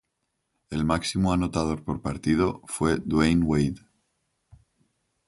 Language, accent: Spanish, España: Centro-Sur peninsular (Madrid, Toledo, Castilla-La Mancha)